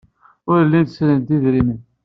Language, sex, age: Kabyle, male, 19-29